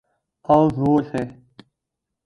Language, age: Urdu, 19-29